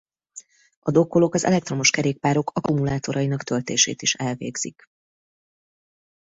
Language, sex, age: Hungarian, female, 30-39